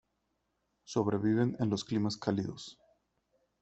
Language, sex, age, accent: Spanish, male, 30-39, México